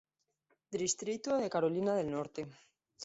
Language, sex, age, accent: Spanish, female, 19-29, España: Centro-Sur peninsular (Madrid, Toledo, Castilla-La Mancha)